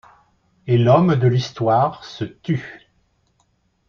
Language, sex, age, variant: French, male, 60-69, Français de métropole